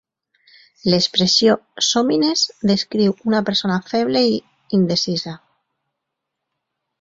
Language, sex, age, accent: Catalan, female, 40-49, valencià